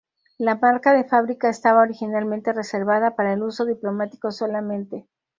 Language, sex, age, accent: Spanish, female, 50-59, México